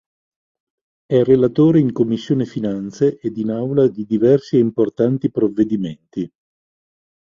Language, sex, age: Italian, male, 50-59